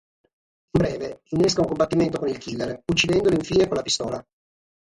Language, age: Italian, 40-49